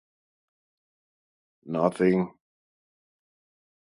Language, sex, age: English, male, 30-39